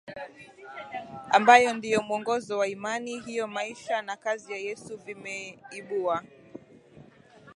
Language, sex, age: Swahili, male, 19-29